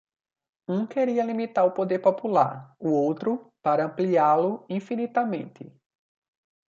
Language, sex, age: Portuguese, male, 19-29